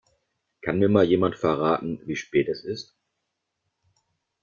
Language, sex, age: German, male, 40-49